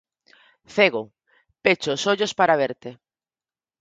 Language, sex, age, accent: Galician, female, 40-49, Normativo (estándar)